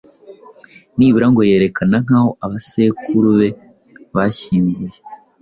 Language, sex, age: Kinyarwanda, male, 19-29